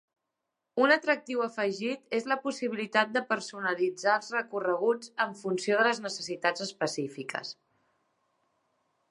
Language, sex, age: Catalan, female, 30-39